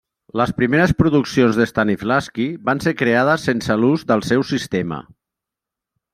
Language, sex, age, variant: Catalan, male, 50-59, Central